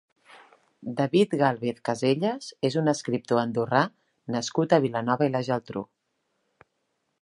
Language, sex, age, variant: Catalan, female, 40-49, Central